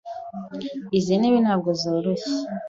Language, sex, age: Kinyarwanda, female, 19-29